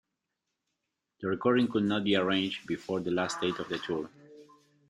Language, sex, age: English, male, 30-39